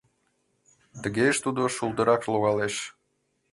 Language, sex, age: Mari, male, 19-29